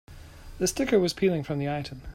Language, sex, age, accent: English, male, 40-49, Canadian English